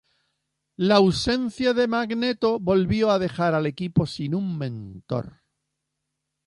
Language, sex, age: Spanish, female, 70-79